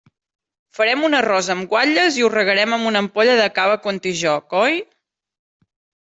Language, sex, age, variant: Catalan, female, 40-49, Central